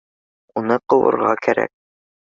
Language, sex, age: Bashkir, male, under 19